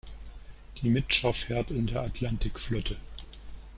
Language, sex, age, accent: German, male, 50-59, Deutschland Deutsch